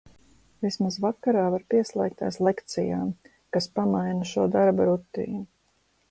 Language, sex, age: Latvian, female, 50-59